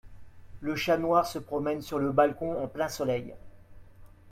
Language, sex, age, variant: French, male, 50-59, Français de métropole